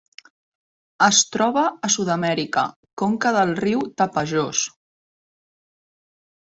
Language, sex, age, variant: Catalan, female, 30-39, Central